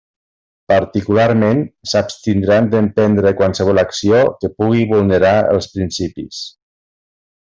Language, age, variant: Catalan, 50-59, Central